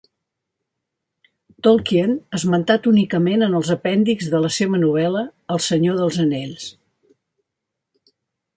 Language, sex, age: Catalan, female, 70-79